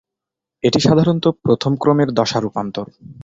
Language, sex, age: Bengali, male, 19-29